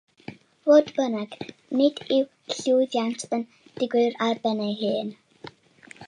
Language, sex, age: Welsh, female, under 19